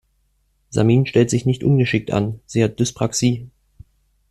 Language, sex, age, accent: German, male, 19-29, Deutschland Deutsch